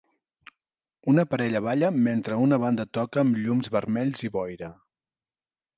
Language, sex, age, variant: Catalan, male, 40-49, Central